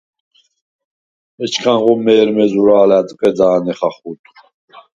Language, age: Svan, 30-39